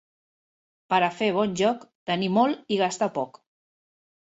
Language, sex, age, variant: Catalan, female, 40-49, Central